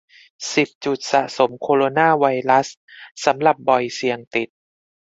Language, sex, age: Thai, male, 30-39